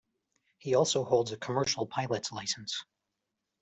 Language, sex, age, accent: English, male, 40-49, United States English